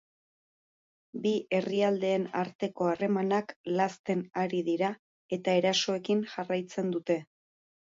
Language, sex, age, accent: Basque, female, 30-39, Erdialdekoa edo Nafarra (Gipuzkoa, Nafarroa)